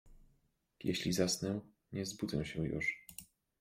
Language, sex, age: Polish, male, 19-29